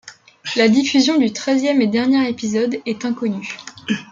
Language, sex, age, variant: French, female, 19-29, Français de métropole